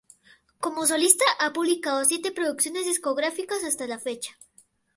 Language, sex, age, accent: Spanish, male, under 19, Andino-Pacífico: Colombia, Perú, Ecuador, oeste de Bolivia y Venezuela andina